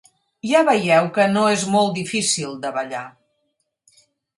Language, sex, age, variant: Catalan, female, 50-59, Central